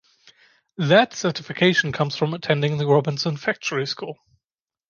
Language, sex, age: English, male, 19-29